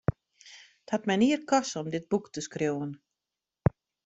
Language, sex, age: Western Frisian, female, 50-59